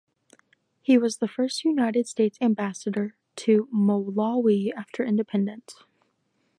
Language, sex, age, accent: English, female, under 19, United States English